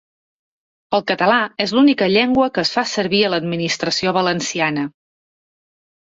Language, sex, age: Catalan, female, 40-49